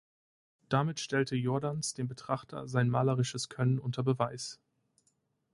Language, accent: German, Deutschland Deutsch